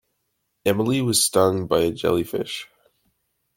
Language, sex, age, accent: English, male, 30-39, Canadian English